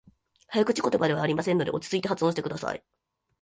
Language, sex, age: Japanese, female, 19-29